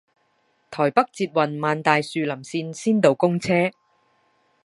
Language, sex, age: Chinese, female, 30-39